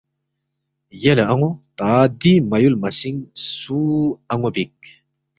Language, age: Balti, 30-39